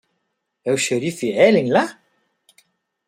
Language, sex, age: Portuguese, male, 40-49